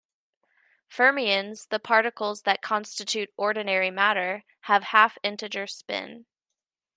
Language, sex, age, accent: English, male, 19-29, United States English